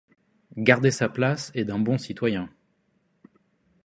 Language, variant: French, Français de métropole